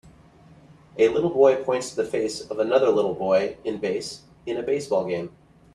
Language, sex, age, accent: English, male, 30-39, United States English